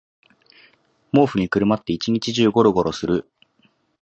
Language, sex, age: Japanese, male, 19-29